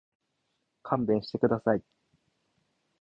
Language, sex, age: Japanese, male, 19-29